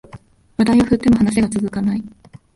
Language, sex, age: Japanese, female, 19-29